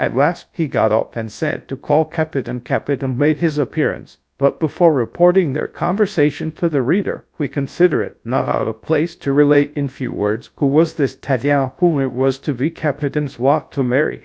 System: TTS, GradTTS